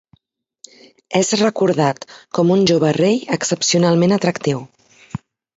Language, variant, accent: Catalan, Central, central; estàndard